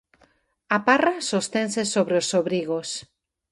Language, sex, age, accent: Galician, female, 40-49, Normativo (estándar)